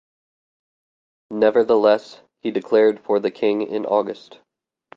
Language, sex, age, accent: English, male, 19-29, United States English